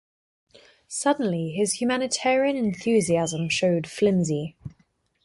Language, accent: English, England English